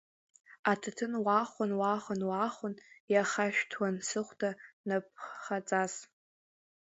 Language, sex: Abkhazian, female